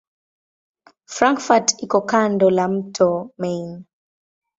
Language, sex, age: Swahili, female, 19-29